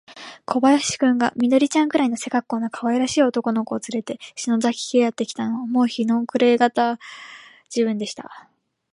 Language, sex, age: Japanese, female, 19-29